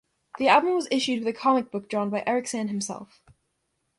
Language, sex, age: English, female, under 19